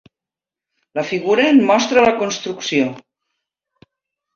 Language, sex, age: Catalan, female, 50-59